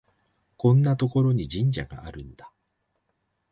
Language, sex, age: Japanese, male, 50-59